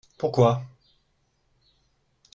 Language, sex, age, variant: French, male, 40-49, Français de métropole